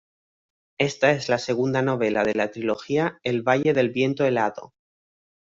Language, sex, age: Spanish, male, 19-29